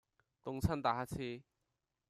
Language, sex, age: Cantonese, male, under 19